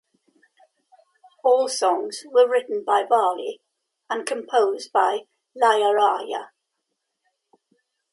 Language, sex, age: English, female, 70-79